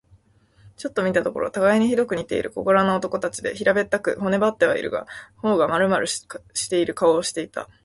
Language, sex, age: Japanese, female, 19-29